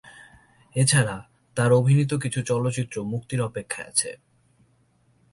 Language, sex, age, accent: Bengali, male, 19-29, Native